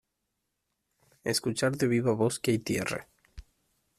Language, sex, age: Spanish, male, 19-29